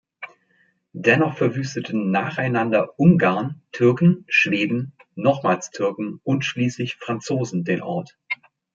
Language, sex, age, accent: German, male, 40-49, Deutschland Deutsch